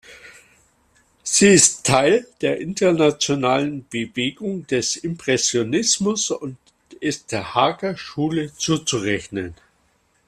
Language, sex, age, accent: German, male, 60-69, Deutschland Deutsch